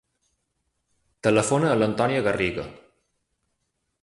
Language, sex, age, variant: Catalan, male, 30-39, Balear